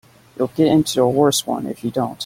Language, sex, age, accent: English, male, under 19, United States English